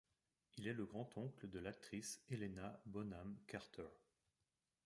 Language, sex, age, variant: French, male, 40-49, Français de métropole